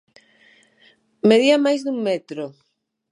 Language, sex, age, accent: Galician, female, 50-59, Atlántico (seseo e gheada)